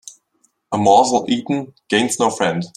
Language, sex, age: English, male, 19-29